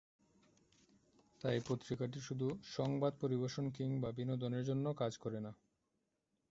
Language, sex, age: Bengali, male, under 19